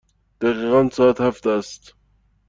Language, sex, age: Persian, male, 19-29